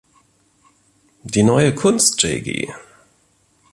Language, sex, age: German, male, 40-49